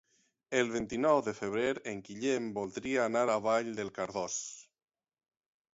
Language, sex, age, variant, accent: Catalan, male, 30-39, Valencià meridional, central; valencià